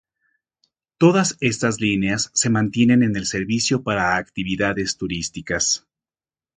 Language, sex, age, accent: Spanish, male, 50-59, México